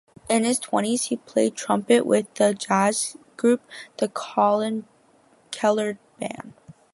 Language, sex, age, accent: English, female, under 19, United States English